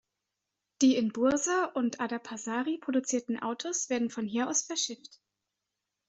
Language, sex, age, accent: German, female, 19-29, Deutschland Deutsch